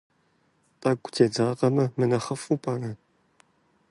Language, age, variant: Kabardian, 19-29, Адыгэбзэ (Къэбэрдей, Кирил, псоми зэдай)